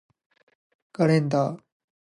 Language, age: Japanese, 19-29